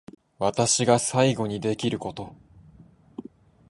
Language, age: Japanese, under 19